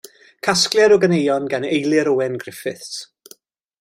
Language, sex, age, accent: Welsh, male, 40-49, Y Deyrnas Unedig Cymraeg